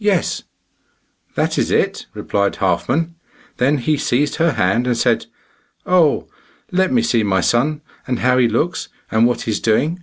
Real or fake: real